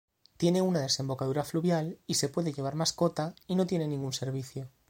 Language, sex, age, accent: Spanish, male, 19-29, España: Centro-Sur peninsular (Madrid, Toledo, Castilla-La Mancha)